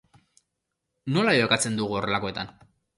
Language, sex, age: Basque, male, 19-29